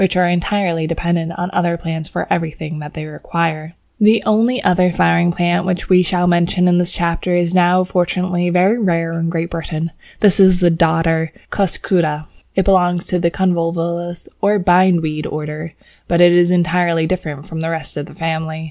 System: none